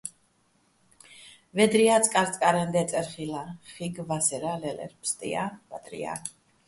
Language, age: Bats, 60-69